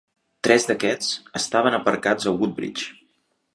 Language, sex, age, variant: Catalan, male, 19-29, Central